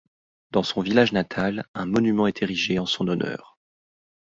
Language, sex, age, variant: French, male, 30-39, Français de métropole